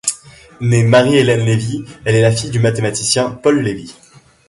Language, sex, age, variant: French, male, 19-29, Français de métropole